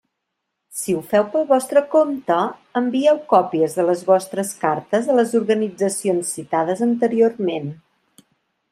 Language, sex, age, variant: Catalan, female, 40-49, Central